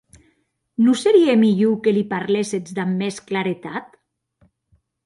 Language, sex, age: Occitan, female, 40-49